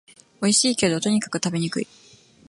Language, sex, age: Japanese, female, 19-29